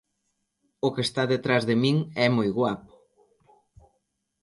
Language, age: Galician, 19-29